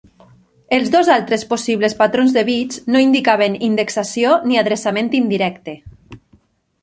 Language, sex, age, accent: Catalan, female, 30-39, valencià